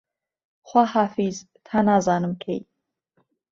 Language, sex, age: Central Kurdish, female, 19-29